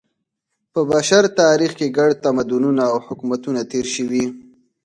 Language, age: Pashto, 19-29